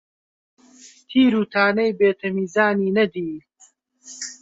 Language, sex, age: Central Kurdish, male, 19-29